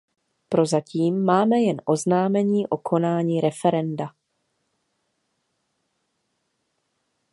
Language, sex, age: Czech, female, 19-29